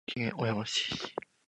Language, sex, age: Japanese, male, under 19